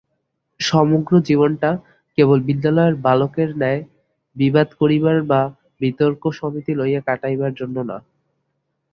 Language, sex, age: Bengali, male, under 19